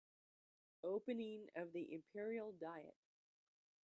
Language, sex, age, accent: English, female, 60-69, United States English